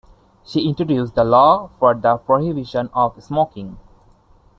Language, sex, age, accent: English, male, 19-29, India and South Asia (India, Pakistan, Sri Lanka)